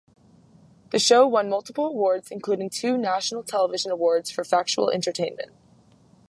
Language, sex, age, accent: English, female, under 19, United States English